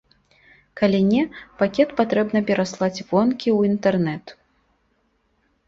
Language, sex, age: Belarusian, female, 19-29